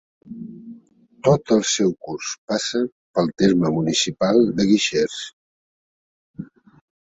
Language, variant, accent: Catalan, Central, central; tarragoní